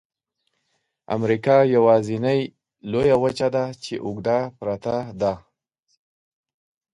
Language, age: Pashto, 40-49